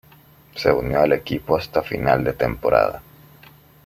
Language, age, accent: Spanish, 19-29, América central